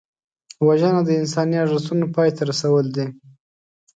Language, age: Pashto, 19-29